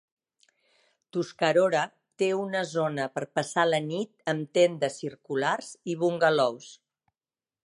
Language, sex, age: Catalan, female, 60-69